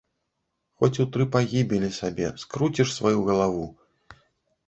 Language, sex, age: Belarusian, male, 40-49